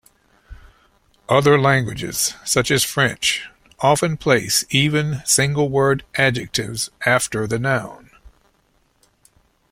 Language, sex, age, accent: English, male, 60-69, United States English